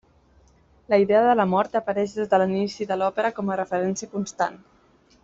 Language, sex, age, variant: Catalan, female, 19-29, Central